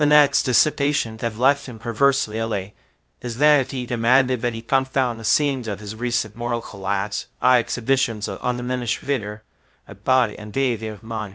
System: TTS, VITS